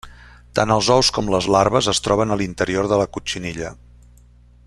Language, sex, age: Catalan, male, 60-69